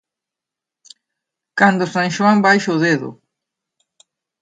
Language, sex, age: Galician, female, 60-69